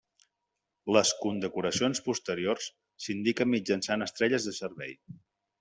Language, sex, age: Catalan, male, 40-49